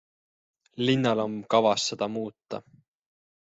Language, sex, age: Estonian, male, 19-29